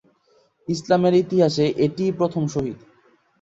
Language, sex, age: Bengali, male, 19-29